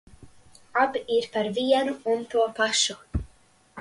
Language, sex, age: Latvian, female, under 19